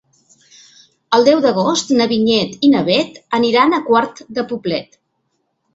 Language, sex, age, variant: Catalan, female, 50-59, Central